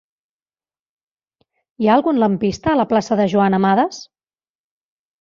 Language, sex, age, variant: Catalan, female, 40-49, Central